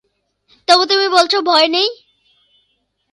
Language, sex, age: Bengali, male, under 19